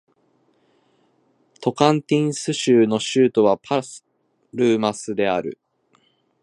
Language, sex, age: Japanese, male, 19-29